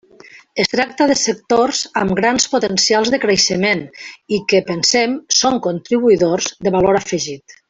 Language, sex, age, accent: Catalan, female, 50-59, valencià